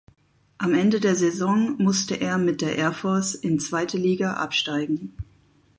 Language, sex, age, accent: German, female, 40-49, Deutschland Deutsch